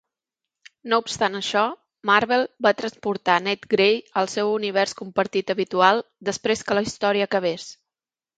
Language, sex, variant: Catalan, female, Central